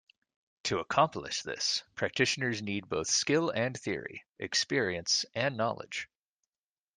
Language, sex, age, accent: English, male, 19-29, United States English